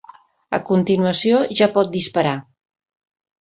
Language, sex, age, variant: Catalan, female, 50-59, Central